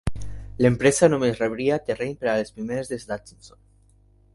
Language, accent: Catalan, valencià